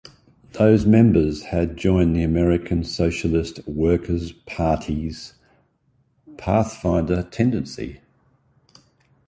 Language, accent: English, Australian English